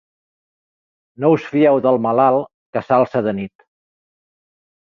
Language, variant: Catalan, Central